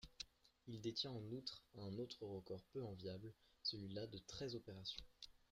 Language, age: French, under 19